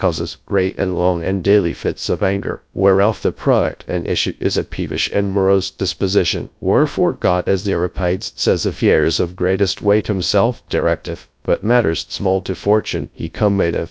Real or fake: fake